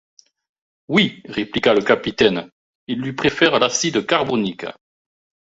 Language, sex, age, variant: French, male, 60-69, Français de métropole